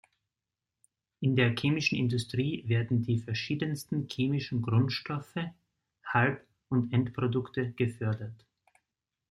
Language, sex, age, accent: German, male, 30-39, Österreichisches Deutsch